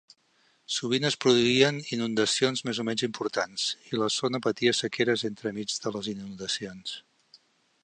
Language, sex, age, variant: Catalan, male, 60-69, Central